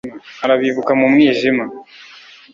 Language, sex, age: Kinyarwanda, male, 19-29